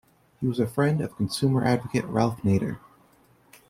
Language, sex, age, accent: English, male, 30-39, United States English